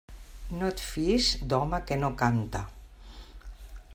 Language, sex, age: Catalan, female, 60-69